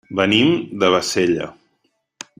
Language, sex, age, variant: Catalan, male, 30-39, Central